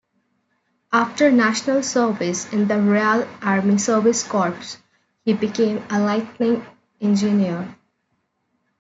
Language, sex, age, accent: English, female, 19-29, India and South Asia (India, Pakistan, Sri Lanka)